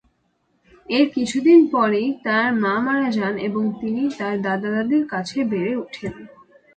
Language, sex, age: Bengali, female, under 19